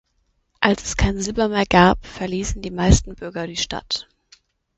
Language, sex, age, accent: German, female, 19-29, Deutschland Deutsch